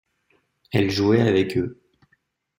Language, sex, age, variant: French, male, 19-29, Français de métropole